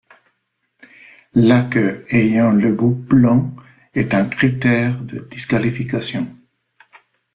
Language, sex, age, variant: French, male, 40-49, Français de métropole